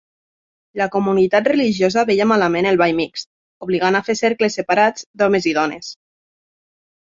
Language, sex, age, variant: Catalan, female, 19-29, Nord-Occidental